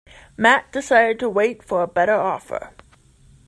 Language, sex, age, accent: English, female, 30-39, United States English